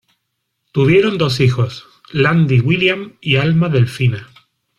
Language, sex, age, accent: Spanish, male, 40-49, España: Sur peninsular (Andalucia, Extremadura, Murcia)